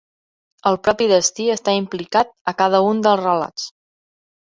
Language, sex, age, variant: Catalan, female, 30-39, Central